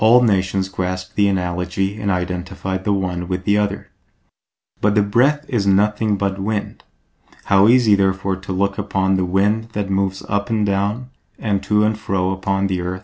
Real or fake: real